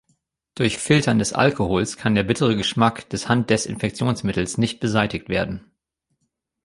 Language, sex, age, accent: German, male, 30-39, Deutschland Deutsch